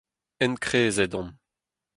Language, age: Breton, 30-39